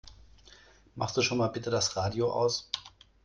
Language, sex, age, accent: German, male, 30-39, Deutschland Deutsch